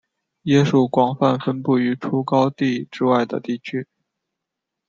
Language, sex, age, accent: Chinese, male, 19-29, 出生地：河北省